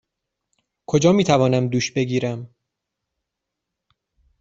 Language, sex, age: Persian, male, 19-29